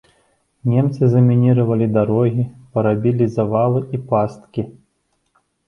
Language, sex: Belarusian, male